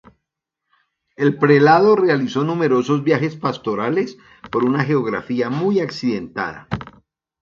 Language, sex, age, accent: Spanish, male, 60-69, Andino-Pacífico: Colombia, Perú, Ecuador, oeste de Bolivia y Venezuela andina